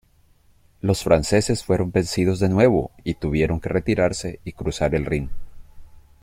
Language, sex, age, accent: Spanish, male, 40-49, Caribe: Cuba, Venezuela, Puerto Rico, República Dominicana, Panamá, Colombia caribeña, México caribeño, Costa del golfo de México